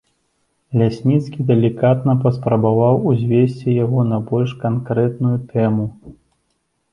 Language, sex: Belarusian, male